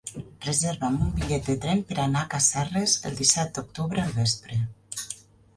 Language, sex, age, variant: Catalan, female, 40-49, Nord-Occidental